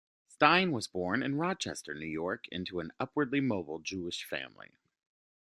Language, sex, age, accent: English, male, 30-39, United States English